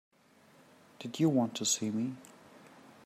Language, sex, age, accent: English, male, 30-39, Australian English